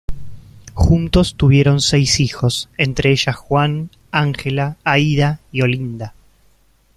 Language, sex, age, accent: Spanish, male, 19-29, Rioplatense: Argentina, Uruguay, este de Bolivia, Paraguay